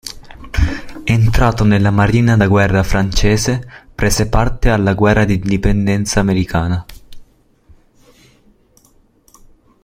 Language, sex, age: Italian, male, 19-29